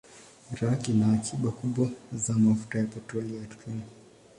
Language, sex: Swahili, male